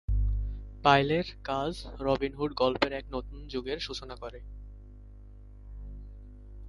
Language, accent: Bengali, Bangla